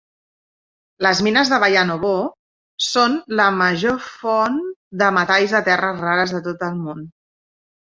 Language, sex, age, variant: Catalan, female, 40-49, Central